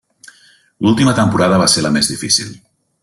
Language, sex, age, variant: Catalan, male, 40-49, Central